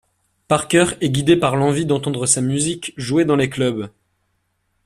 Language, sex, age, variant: French, male, 19-29, Français de métropole